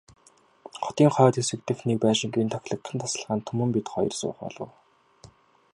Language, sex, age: Mongolian, male, 19-29